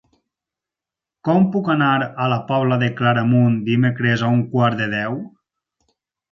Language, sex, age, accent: Catalan, male, 30-39, valencià